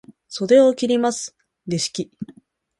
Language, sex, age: Japanese, female, 19-29